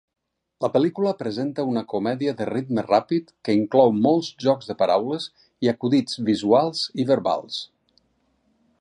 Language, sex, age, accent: Catalan, male, 50-59, valencià